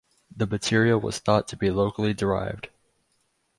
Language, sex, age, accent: English, male, 19-29, United States English